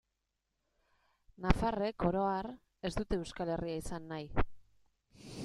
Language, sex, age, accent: Basque, female, 30-39, Mendebalekoa (Araba, Bizkaia, Gipuzkoako mendebaleko herri batzuk)